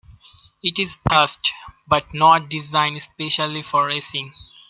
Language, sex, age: English, male, 19-29